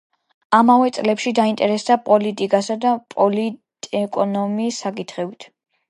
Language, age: Georgian, under 19